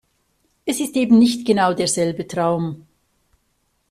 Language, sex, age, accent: German, female, 50-59, Schweizerdeutsch